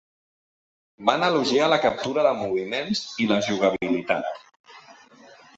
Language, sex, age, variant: Catalan, male, 50-59, Central